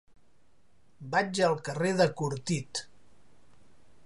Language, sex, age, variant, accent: Catalan, male, 30-39, Central, Oriental